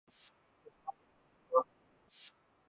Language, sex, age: Japanese, male, 19-29